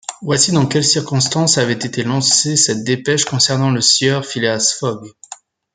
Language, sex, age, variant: French, male, 19-29, Français de métropole